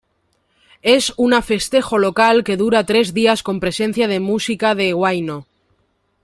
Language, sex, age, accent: Spanish, female, 19-29, España: Centro-Sur peninsular (Madrid, Toledo, Castilla-La Mancha)